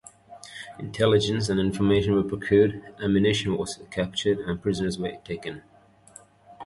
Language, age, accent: English, 19-29, England English